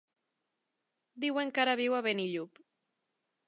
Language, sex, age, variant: Catalan, female, 30-39, Nord-Occidental